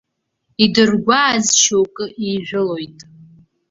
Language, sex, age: Abkhazian, female, under 19